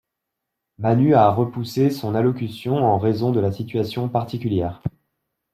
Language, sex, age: French, male, 19-29